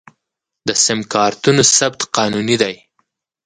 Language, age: Pashto, 19-29